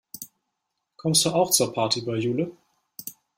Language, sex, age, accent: German, male, 19-29, Deutschland Deutsch